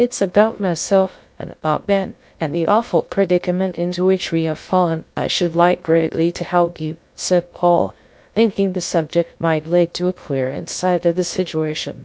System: TTS, GlowTTS